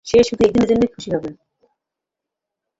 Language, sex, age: Bengali, female, 50-59